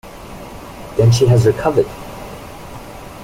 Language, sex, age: English, male, 19-29